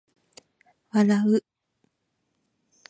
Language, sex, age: Japanese, female, 19-29